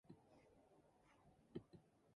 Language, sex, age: English, female, 19-29